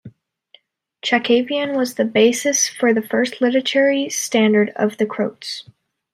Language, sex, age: English, female, under 19